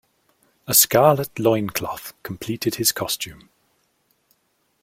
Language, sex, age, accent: English, male, 40-49, England English